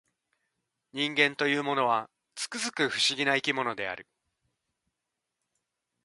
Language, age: Japanese, 30-39